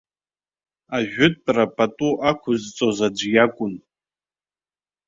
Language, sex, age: Abkhazian, male, 30-39